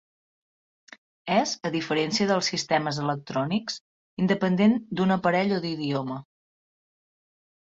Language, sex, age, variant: Catalan, female, 30-39, Central